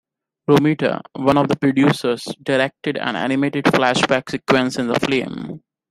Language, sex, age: English, male, 19-29